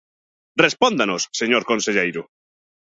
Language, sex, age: Galician, female, 30-39